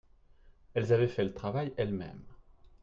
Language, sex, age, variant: French, male, 30-39, Français de métropole